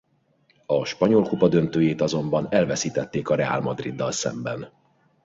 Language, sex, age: Hungarian, male, 40-49